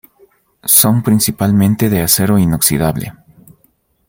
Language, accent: Spanish, Andino-Pacífico: Colombia, Perú, Ecuador, oeste de Bolivia y Venezuela andina